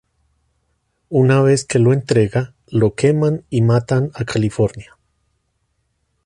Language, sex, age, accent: Spanish, male, 30-39, Andino-Pacífico: Colombia, Perú, Ecuador, oeste de Bolivia y Venezuela andina